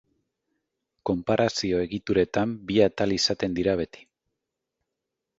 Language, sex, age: Basque, male, 40-49